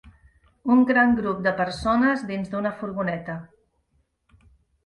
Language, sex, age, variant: Catalan, female, 50-59, Central